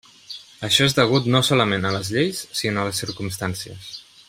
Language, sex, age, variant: Catalan, male, 30-39, Central